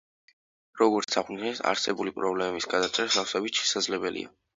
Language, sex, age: Georgian, male, 19-29